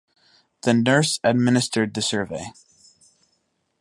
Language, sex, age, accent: English, male, under 19, United States English